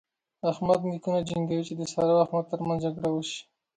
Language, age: Pashto, 19-29